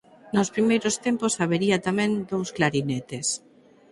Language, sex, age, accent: Galician, female, 50-59, Normativo (estándar)